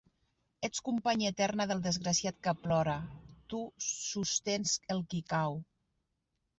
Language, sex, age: Catalan, female, 50-59